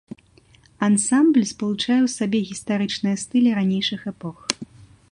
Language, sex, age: Belarusian, female, 19-29